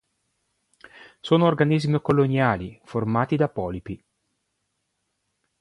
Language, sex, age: Italian, male, 50-59